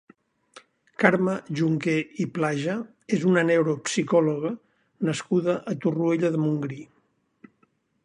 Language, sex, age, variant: Catalan, male, 70-79, Central